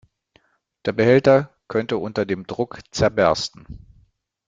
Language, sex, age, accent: German, male, 50-59, Deutschland Deutsch